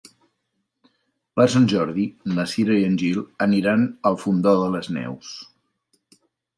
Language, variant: Catalan, Central